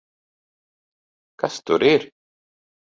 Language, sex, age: Latvian, male, 40-49